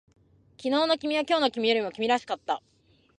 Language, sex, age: Japanese, female, 19-29